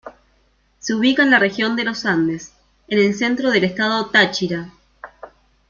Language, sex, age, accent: Spanish, female, 30-39, Rioplatense: Argentina, Uruguay, este de Bolivia, Paraguay